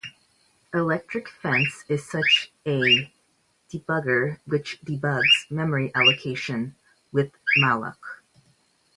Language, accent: English, United States English